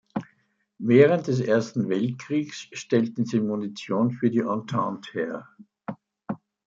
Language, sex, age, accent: German, male, 70-79, Österreichisches Deutsch